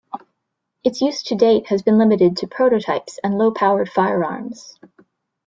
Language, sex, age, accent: English, female, 30-39, United States English